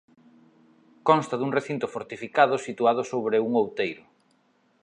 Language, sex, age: Galician, male, 40-49